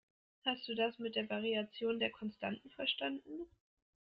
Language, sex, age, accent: German, female, 19-29, Deutschland Deutsch